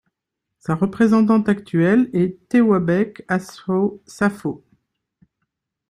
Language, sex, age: French, female, 50-59